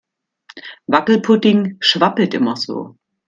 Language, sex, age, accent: German, female, 50-59, Deutschland Deutsch